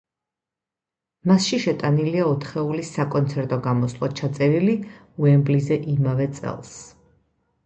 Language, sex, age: Georgian, female, 30-39